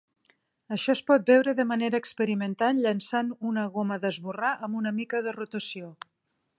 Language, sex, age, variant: Catalan, female, 50-59, Nord-Occidental